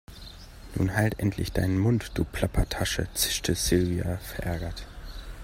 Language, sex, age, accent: German, male, 30-39, Deutschland Deutsch